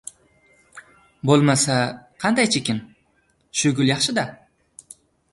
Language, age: Uzbek, 19-29